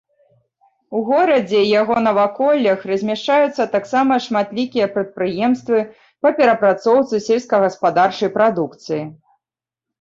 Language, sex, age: Belarusian, female, 30-39